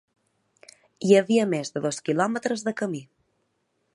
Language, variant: Catalan, Balear